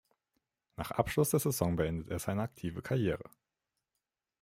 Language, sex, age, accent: German, male, 19-29, Deutschland Deutsch